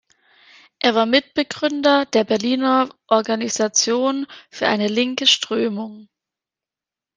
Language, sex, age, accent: German, female, 19-29, Deutschland Deutsch